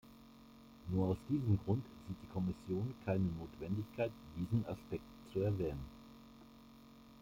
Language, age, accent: German, 50-59, Deutschland Deutsch